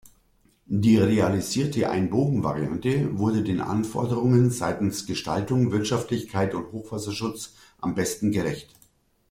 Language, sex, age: German, male, 50-59